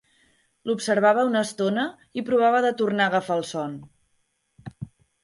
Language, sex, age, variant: Catalan, female, 19-29, Central